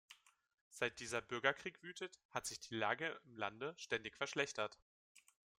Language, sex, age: German, male, 19-29